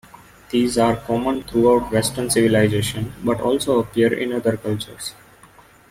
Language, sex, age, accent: English, male, 19-29, India and South Asia (India, Pakistan, Sri Lanka)